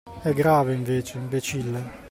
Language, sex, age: Italian, male, 40-49